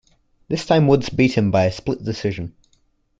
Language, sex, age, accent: English, male, under 19, Australian English